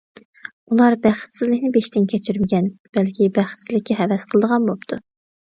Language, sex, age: Uyghur, female, 30-39